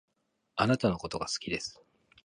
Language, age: Japanese, 30-39